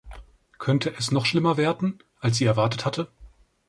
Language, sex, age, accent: German, male, 19-29, Deutschland Deutsch